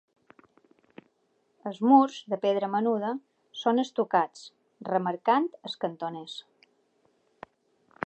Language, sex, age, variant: Catalan, female, 40-49, Balear